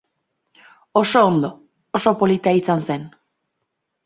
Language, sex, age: Basque, female, 19-29